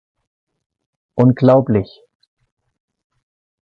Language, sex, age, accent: German, male, 50-59, Deutschland Deutsch